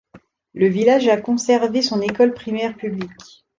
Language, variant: French, Français de métropole